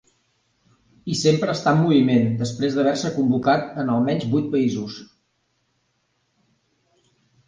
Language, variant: Catalan, Central